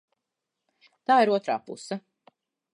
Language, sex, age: Latvian, female, 30-39